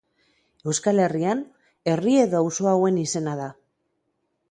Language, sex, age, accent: Basque, female, 40-49, Mendebalekoa (Araba, Bizkaia, Gipuzkoako mendebaleko herri batzuk)